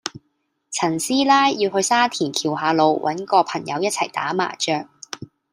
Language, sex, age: Cantonese, female, 19-29